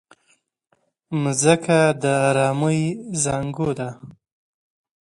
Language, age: Pashto, 30-39